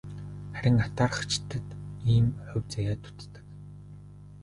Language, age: Mongolian, 19-29